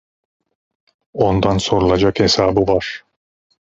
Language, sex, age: Turkish, male, 30-39